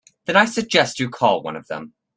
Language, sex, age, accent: English, male, 19-29, United States English